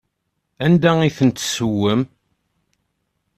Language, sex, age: Kabyle, male, 19-29